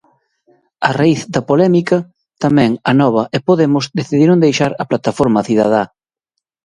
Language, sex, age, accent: Galician, male, 30-39, Oriental (común en zona oriental)